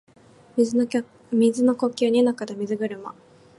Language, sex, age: Japanese, female, 19-29